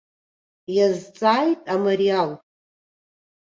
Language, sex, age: Abkhazian, female, 40-49